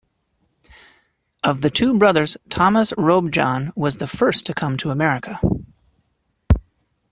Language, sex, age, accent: English, male, 30-39, United States English